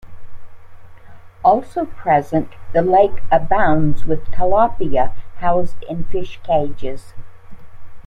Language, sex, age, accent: English, female, 70-79, United States English